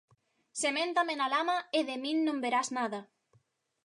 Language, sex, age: Galician, female, 30-39